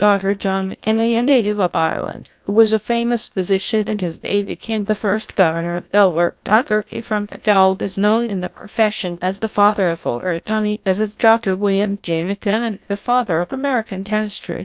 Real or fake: fake